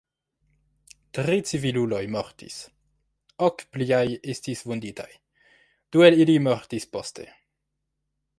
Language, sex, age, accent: Esperanto, male, under 19, Internacia